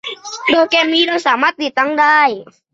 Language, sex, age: Thai, male, 30-39